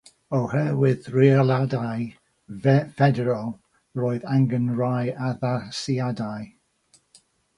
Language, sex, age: Welsh, male, 60-69